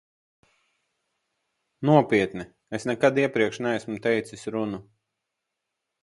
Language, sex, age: Latvian, male, 40-49